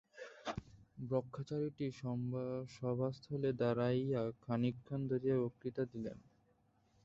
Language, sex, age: Bengali, male, under 19